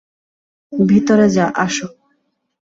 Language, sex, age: Bengali, female, 19-29